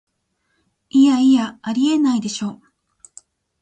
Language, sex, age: Japanese, female, 30-39